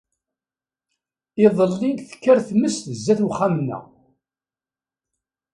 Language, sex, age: Kabyle, male, 70-79